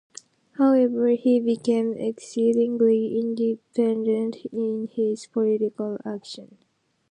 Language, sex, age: English, female, 19-29